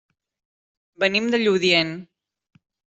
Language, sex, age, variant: Catalan, female, 40-49, Central